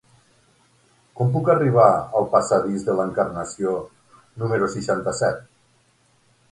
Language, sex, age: Catalan, male, 50-59